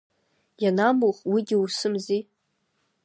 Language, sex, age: Abkhazian, female, 30-39